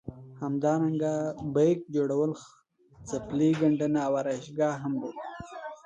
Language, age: Pashto, 19-29